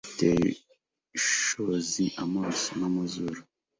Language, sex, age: Kinyarwanda, male, 19-29